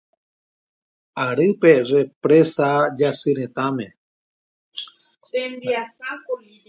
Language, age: Guarani, 40-49